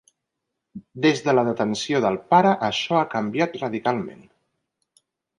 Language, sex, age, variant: Catalan, female, 30-39, Central